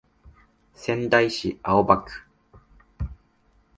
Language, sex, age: Japanese, male, 19-29